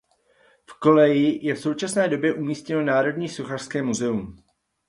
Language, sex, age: Czech, male, 40-49